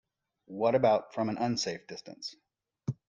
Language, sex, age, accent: English, male, 40-49, United States English